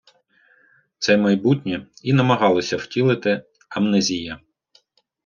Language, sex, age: Ukrainian, male, 30-39